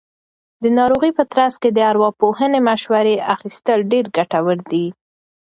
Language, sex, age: Pashto, female, 19-29